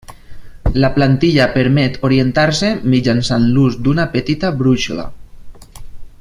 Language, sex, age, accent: Catalan, male, 30-39, valencià